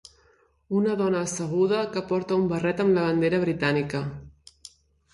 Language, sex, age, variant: Catalan, female, 40-49, Central